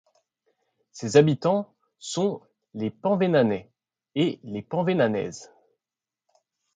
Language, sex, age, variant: French, male, 19-29, Français de métropole